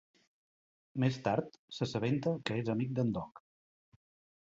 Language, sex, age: Catalan, male, 50-59